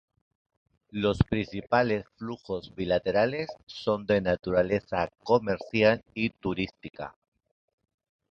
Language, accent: Spanish, Andino-Pacífico: Colombia, Perú, Ecuador, oeste de Bolivia y Venezuela andina